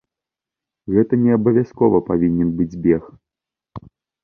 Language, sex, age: Belarusian, male, 30-39